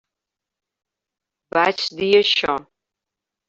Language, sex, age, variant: Catalan, female, 60-69, Balear